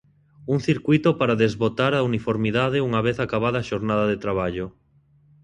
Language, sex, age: Galician, male, 19-29